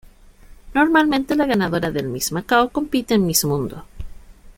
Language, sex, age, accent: Spanish, female, 19-29, Chileno: Chile, Cuyo